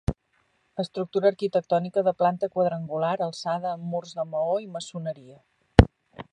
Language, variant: Catalan, Central